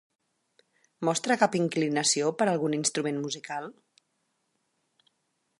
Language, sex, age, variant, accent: Catalan, female, 50-59, Central, central